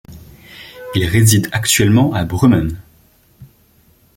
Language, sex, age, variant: French, male, 19-29, Français de métropole